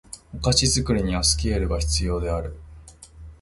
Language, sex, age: Japanese, male, 30-39